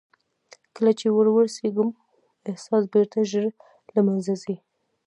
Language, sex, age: Pashto, female, 19-29